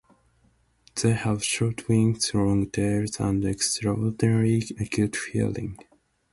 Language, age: English, 19-29